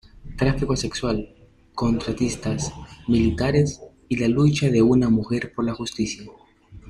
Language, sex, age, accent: Spanish, male, 19-29, Andino-Pacífico: Colombia, Perú, Ecuador, oeste de Bolivia y Venezuela andina